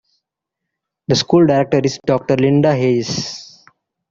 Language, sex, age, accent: English, male, 19-29, India and South Asia (India, Pakistan, Sri Lanka)